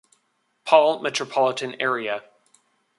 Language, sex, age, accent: English, male, 30-39, United States English